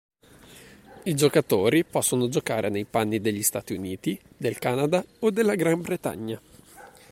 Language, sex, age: Italian, male, 19-29